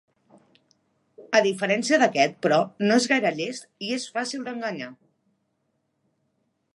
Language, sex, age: Catalan, female, 40-49